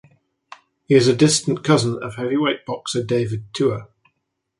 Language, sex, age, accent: English, male, 50-59, England English